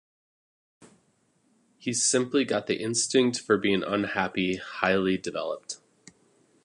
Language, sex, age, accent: English, male, 30-39, United States English